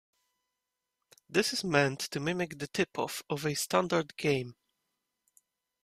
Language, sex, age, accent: English, male, 19-29, England English